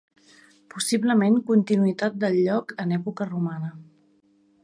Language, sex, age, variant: Catalan, female, 50-59, Central